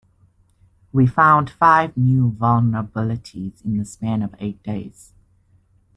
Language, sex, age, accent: English, male, 19-29, Southern African (South Africa, Zimbabwe, Namibia)